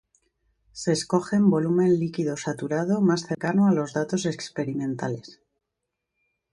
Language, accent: Spanish, España: Centro-Sur peninsular (Madrid, Toledo, Castilla-La Mancha)